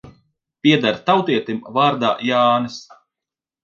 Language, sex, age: Latvian, male, 30-39